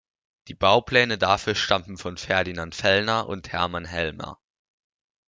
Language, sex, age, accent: German, male, under 19, Deutschland Deutsch